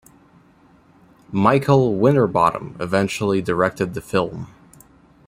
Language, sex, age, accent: English, male, 19-29, United States English